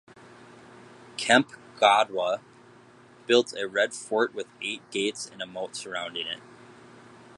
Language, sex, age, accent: English, male, 30-39, United States English